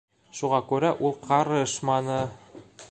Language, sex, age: Bashkir, male, 30-39